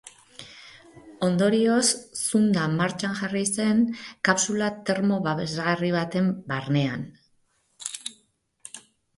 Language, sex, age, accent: Basque, female, 50-59, Mendebalekoa (Araba, Bizkaia, Gipuzkoako mendebaleko herri batzuk)